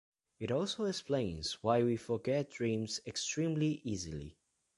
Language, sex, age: English, male, under 19